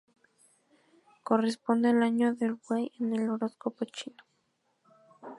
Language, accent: Spanish, México